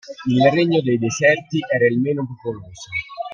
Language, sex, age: Italian, male, 50-59